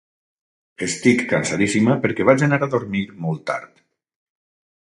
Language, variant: Catalan, Valencià meridional